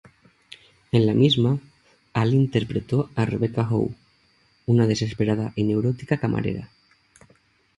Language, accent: Spanish, España: Centro-Sur peninsular (Madrid, Toledo, Castilla-La Mancha)